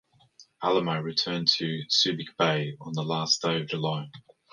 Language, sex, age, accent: English, male, 19-29, Australian English